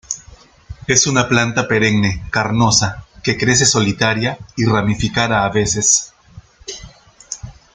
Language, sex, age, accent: Spanish, male, 40-49, Andino-Pacífico: Colombia, Perú, Ecuador, oeste de Bolivia y Venezuela andina